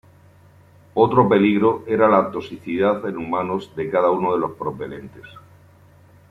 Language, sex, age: Spanish, male, 50-59